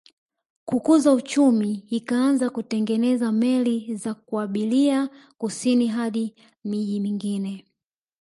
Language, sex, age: Swahili, male, 19-29